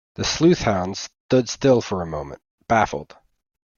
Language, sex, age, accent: English, male, 40-49, United States English